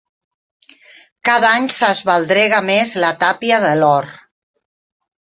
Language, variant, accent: Catalan, Central, Barceloní